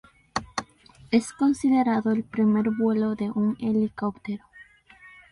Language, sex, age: Spanish, female, under 19